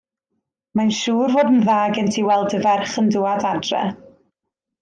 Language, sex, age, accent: Welsh, female, 19-29, Y Deyrnas Unedig Cymraeg